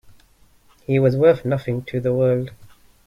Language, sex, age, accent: English, male, 19-29, England English